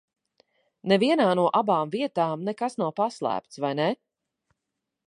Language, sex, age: Latvian, female, 30-39